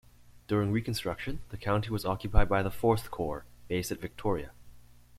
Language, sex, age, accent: English, male, under 19, Canadian English